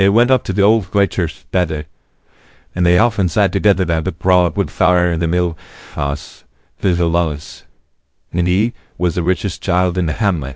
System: TTS, VITS